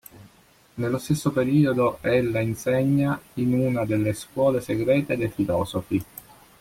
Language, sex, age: Italian, male, 40-49